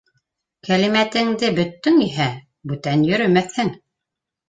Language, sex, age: Bashkir, female, 50-59